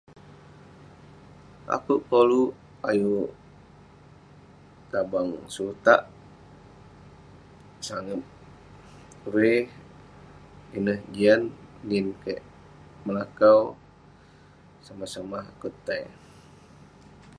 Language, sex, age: Western Penan, male, 19-29